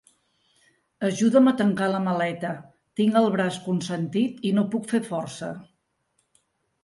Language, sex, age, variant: Catalan, female, 60-69, Central